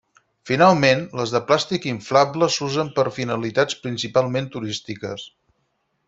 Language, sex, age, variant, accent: Catalan, male, 50-59, Central, central